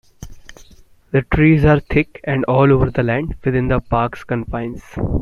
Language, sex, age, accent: English, male, under 19, India and South Asia (India, Pakistan, Sri Lanka)